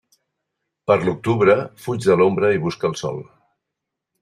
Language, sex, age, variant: Catalan, male, 60-69, Central